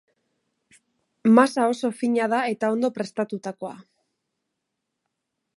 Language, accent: Basque, Mendebalekoa (Araba, Bizkaia, Gipuzkoako mendebaleko herri batzuk)